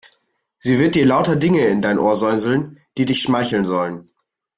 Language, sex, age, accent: German, male, 19-29, Deutschland Deutsch